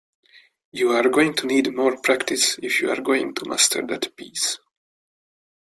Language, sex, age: English, male, 19-29